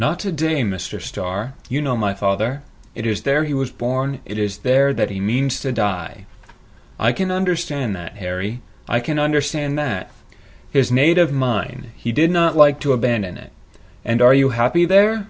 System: none